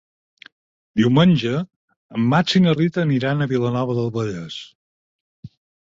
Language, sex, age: Catalan, male, 50-59